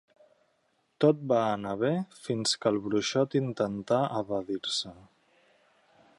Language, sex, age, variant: Catalan, male, 40-49, Central